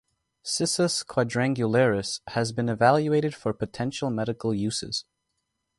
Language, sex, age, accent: English, male, 19-29, United States English